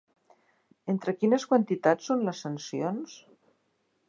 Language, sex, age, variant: Catalan, female, 60-69, Central